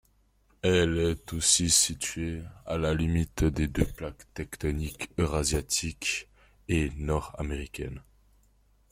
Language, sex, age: French, male, 19-29